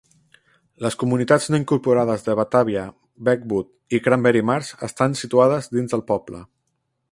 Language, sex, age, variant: Catalan, male, 30-39, Central